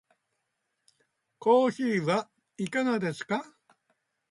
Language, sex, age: Japanese, male, 60-69